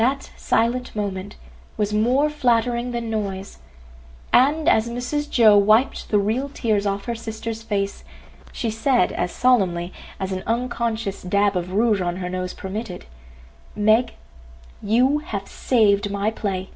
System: none